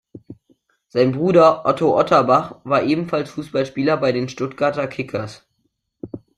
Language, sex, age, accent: German, male, under 19, Deutschland Deutsch